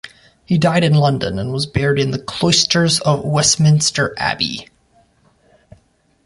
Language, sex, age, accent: English, male, 19-29, United States English